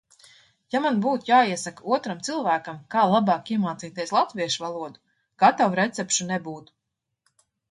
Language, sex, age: Latvian, female, 30-39